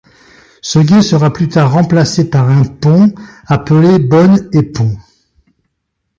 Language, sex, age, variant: French, male, 70-79, Français de métropole